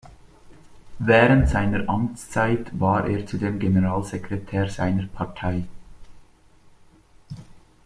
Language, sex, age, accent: German, male, 30-39, Schweizerdeutsch